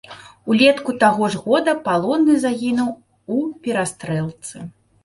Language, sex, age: Belarusian, female, 30-39